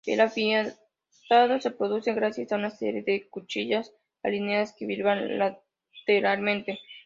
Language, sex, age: Spanish, female, 19-29